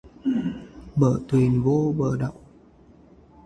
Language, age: Vietnamese, 19-29